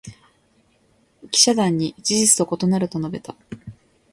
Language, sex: Japanese, female